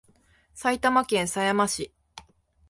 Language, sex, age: Japanese, female, 19-29